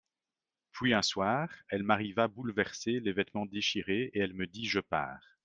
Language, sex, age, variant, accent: French, male, 40-49, Français d'Europe, Français de Belgique